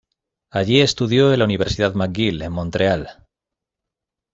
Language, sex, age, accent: Spanish, male, 19-29, España: Norte peninsular (Asturias, Castilla y León, Cantabria, País Vasco, Navarra, Aragón, La Rioja, Guadalajara, Cuenca)